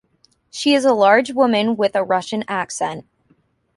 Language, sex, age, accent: English, female, 19-29, United States English